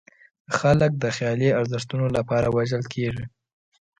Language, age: Pashto, under 19